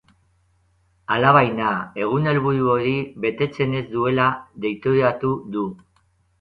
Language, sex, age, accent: Basque, male, 50-59, Mendebalekoa (Araba, Bizkaia, Gipuzkoako mendebaleko herri batzuk)